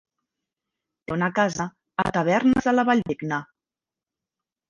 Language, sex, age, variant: Catalan, female, 40-49, Central